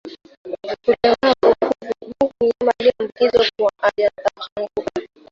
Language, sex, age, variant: Swahili, female, 19-29, Kiswahili cha Bara ya Kenya